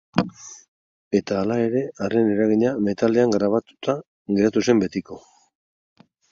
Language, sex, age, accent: Basque, male, 60-69, Mendebalekoa (Araba, Bizkaia, Gipuzkoako mendebaleko herri batzuk)